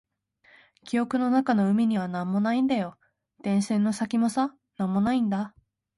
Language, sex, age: Japanese, female, under 19